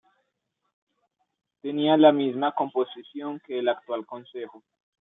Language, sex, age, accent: Spanish, male, under 19, Caribe: Cuba, Venezuela, Puerto Rico, República Dominicana, Panamá, Colombia caribeña, México caribeño, Costa del golfo de México